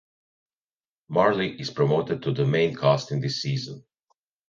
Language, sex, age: English, male, 50-59